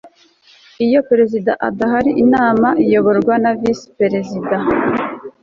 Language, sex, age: Kinyarwanda, female, 19-29